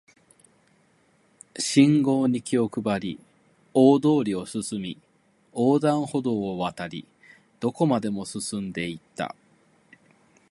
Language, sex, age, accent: Japanese, male, 30-39, 関西弁